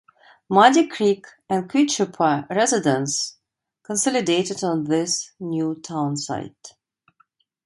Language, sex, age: English, female, 50-59